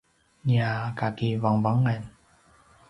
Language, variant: Paiwan, pinayuanan a kinaikacedasan (東排灣語)